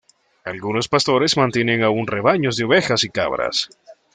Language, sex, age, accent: Spanish, male, 30-39, América central